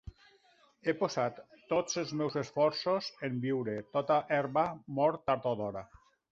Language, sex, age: Catalan, male, 60-69